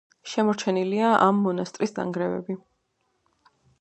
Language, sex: Georgian, female